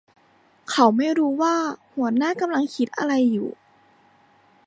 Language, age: Thai, under 19